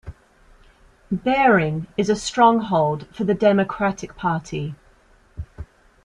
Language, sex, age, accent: English, female, 40-49, England English